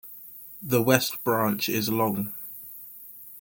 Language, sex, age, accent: English, male, 30-39, England English